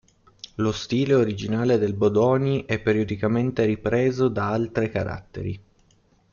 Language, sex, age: Italian, male, 19-29